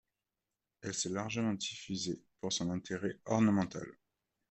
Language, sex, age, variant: French, male, 19-29, Français de métropole